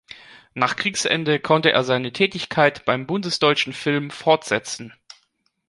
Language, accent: German, Deutschland Deutsch